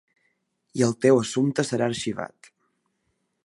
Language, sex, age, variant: Catalan, male, 19-29, Balear